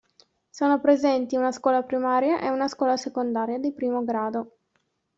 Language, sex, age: Italian, female, 19-29